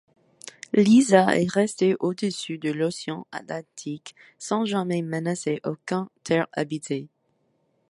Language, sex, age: French, female, 19-29